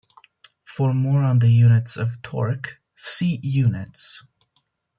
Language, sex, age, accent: English, male, 19-29, United States English